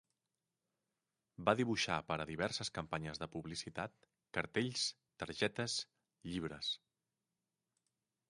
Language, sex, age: Catalan, male, 40-49